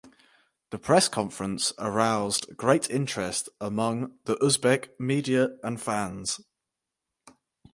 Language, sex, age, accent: English, male, 19-29, England English